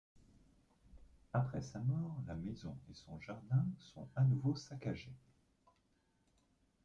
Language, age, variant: French, 30-39, Français de métropole